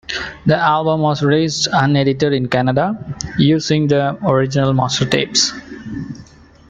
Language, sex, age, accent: English, male, 30-39, India and South Asia (India, Pakistan, Sri Lanka)